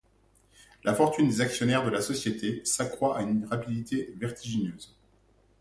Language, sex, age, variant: French, male, 40-49, Français de métropole